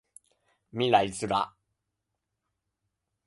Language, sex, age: Japanese, male, 19-29